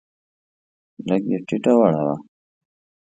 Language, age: Pashto, 19-29